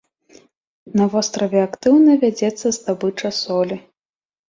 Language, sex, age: Belarusian, female, 19-29